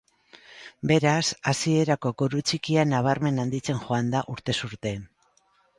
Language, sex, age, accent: Basque, female, 60-69, Mendebalekoa (Araba, Bizkaia, Gipuzkoako mendebaleko herri batzuk)